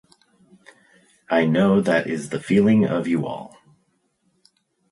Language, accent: English, United States English